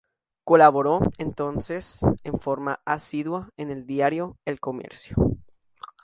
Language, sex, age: Spanish, male, under 19